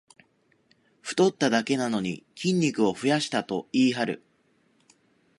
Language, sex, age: Japanese, male, 19-29